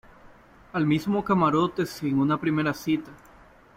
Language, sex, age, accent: Spanish, male, 19-29, América central